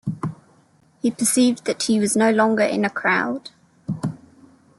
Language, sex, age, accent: English, female, 19-29, England English